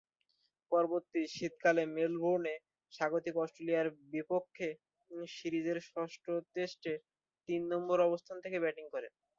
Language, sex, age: Bengali, male, under 19